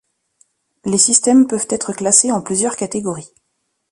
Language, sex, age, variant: French, female, 30-39, Français de métropole